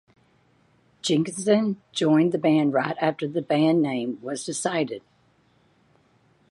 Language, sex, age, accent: English, female, 40-49, United States English